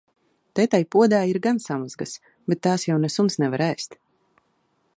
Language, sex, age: Latvian, female, 30-39